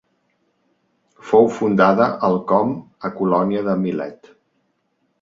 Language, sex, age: Catalan, male, 40-49